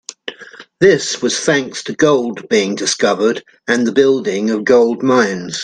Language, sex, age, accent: English, male, 70-79, England English